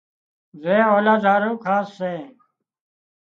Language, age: Wadiyara Koli, 70-79